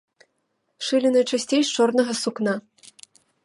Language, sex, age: Belarusian, female, 19-29